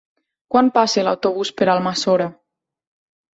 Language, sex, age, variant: Catalan, female, 19-29, Nord-Occidental